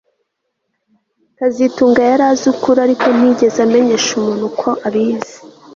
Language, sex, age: Kinyarwanda, female, 19-29